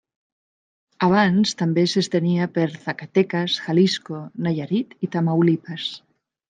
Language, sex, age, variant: Catalan, female, 50-59, Nord-Occidental